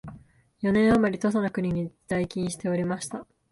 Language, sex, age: Japanese, female, 19-29